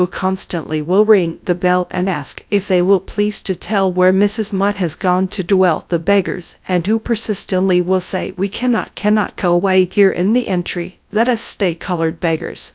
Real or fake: fake